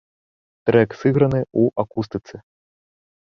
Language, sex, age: Belarusian, male, 19-29